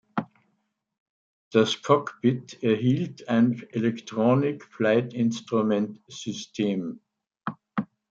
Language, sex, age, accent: German, male, 70-79, Österreichisches Deutsch